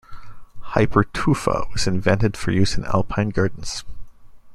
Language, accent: English, United States English